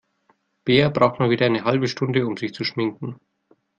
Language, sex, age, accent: German, male, 30-39, Deutschland Deutsch